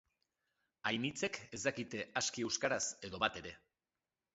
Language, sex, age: Basque, male, 40-49